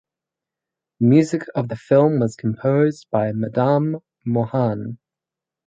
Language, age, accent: English, under 19, Australian English